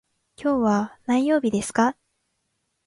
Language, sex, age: Japanese, female, 19-29